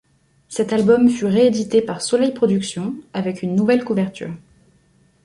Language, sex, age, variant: French, female, 19-29, Français de métropole